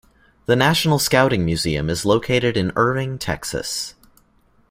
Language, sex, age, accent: English, male, 19-29, United States English